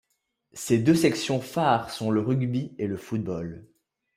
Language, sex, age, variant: French, male, under 19, Français de métropole